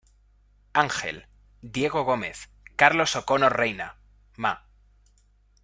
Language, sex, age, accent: Spanish, male, 30-39, España: Centro-Sur peninsular (Madrid, Toledo, Castilla-La Mancha)